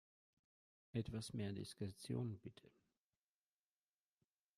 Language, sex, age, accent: German, male, 40-49, Russisch Deutsch